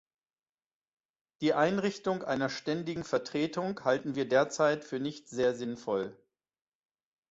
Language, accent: German, Deutschland Deutsch